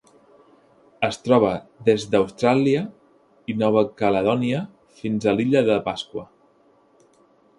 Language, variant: Catalan, Central